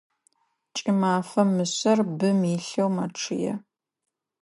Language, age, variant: Adyghe, 40-49, Адыгабзэ (Кирил, пстэумэ зэдыряе)